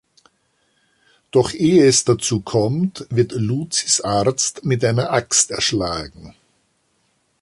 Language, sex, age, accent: German, male, 60-69, Österreichisches Deutsch